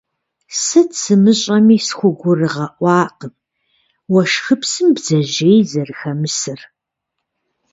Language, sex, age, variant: Kabardian, female, 50-59, Адыгэбзэ (Къэбэрдей, Кирил, псоми зэдай)